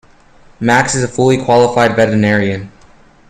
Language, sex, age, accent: English, male, under 19, United States English